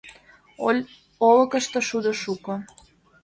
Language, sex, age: Mari, female, 19-29